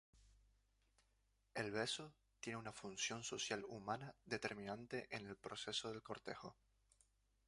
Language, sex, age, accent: Spanish, male, 19-29, España: Islas Canarias